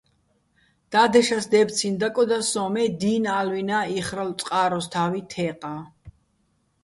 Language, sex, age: Bats, female, 30-39